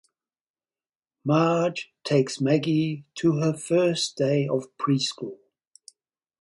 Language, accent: English, Australian English